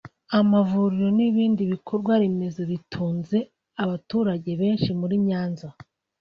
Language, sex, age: Kinyarwanda, female, 19-29